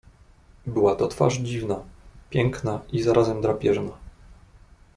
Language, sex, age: Polish, male, 19-29